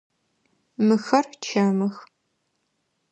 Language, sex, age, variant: Adyghe, female, 19-29, Адыгабзэ (Кирил, пстэумэ зэдыряе)